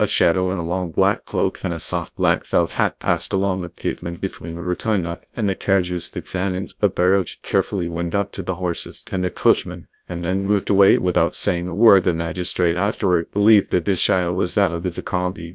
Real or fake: fake